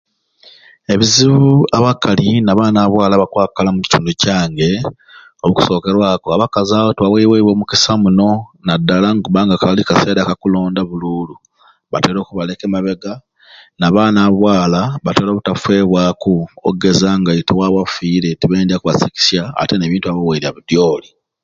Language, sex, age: Ruuli, male, 30-39